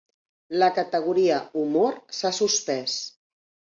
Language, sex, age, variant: Catalan, female, 50-59, Central